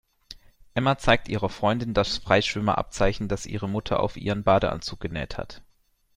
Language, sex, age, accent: German, male, 19-29, Deutschland Deutsch